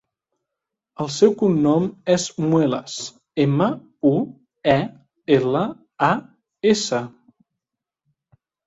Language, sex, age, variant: Catalan, male, 19-29, Central